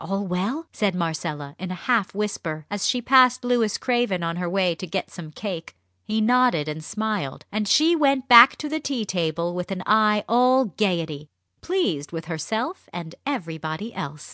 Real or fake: real